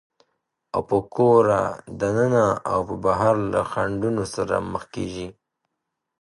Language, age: Pashto, 19-29